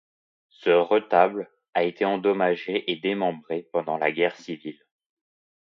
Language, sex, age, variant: French, male, 19-29, Français de métropole